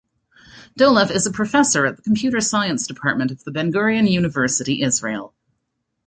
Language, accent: English, Canadian English